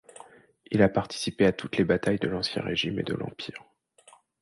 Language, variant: French, Français de métropole